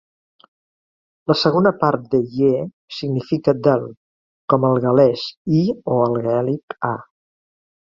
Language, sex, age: Catalan, female, 70-79